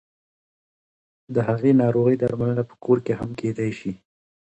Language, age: Pashto, 19-29